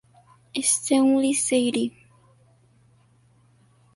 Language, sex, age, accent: Spanish, female, 19-29, México